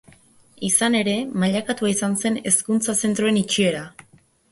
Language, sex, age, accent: Basque, female, 19-29, Erdialdekoa edo Nafarra (Gipuzkoa, Nafarroa)